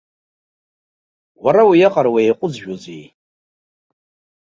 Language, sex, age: Abkhazian, male, 50-59